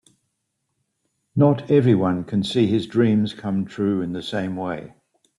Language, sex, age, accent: English, male, 70-79, Australian English